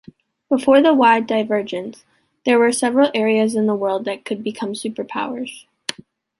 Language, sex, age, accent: English, female, 19-29, United States English